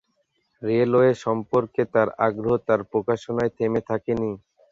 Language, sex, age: Bengali, male, 19-29